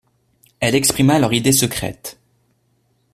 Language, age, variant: French, 19-29, Français de métropole